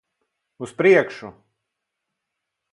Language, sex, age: Latvian, male, 40-49